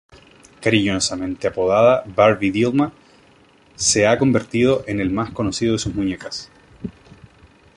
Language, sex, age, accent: Spanish, male, 19-29, Chileno: Chile, Cuyo